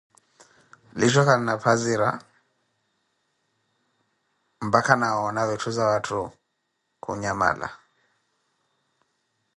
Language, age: Koti, 30-39